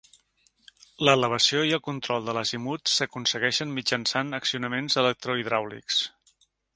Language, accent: Catalan, central; septentrional